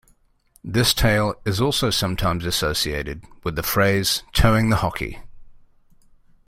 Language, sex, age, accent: English, male, 19-29, England English